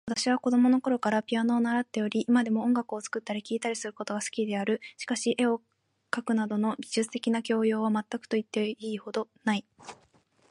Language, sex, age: Japanese, female, 19-29